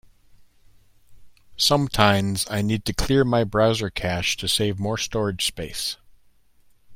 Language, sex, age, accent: English, male, 50-59, Canadian English